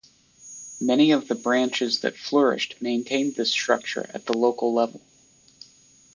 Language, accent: English, United States English